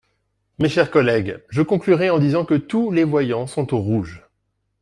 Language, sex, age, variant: French, male, 40-49, Français de métropole